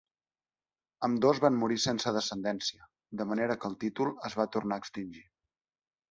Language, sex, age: Catalan, male, 19-29